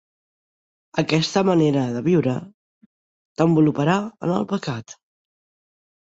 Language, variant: Catalan, Central